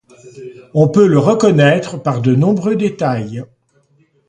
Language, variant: French, Français de métropole